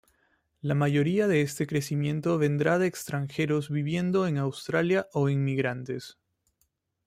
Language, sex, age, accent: Spanish, male, 30-39, Andino-Pacífico: Colombia, Perú, Ecuador, oeste de Bolivia y Venezuela andina